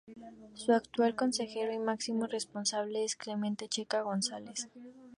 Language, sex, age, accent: Spanish, female, 19-29, México